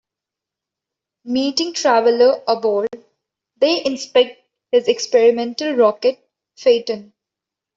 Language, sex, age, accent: English, female, 19-29, India and South Asia (India, Pakistan, Sri Lanka)